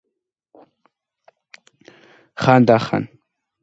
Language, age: Georgian, under 19